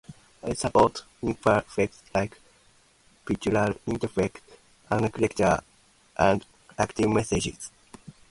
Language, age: English, 19-29